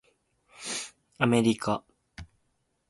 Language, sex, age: Japanese, male, 19-29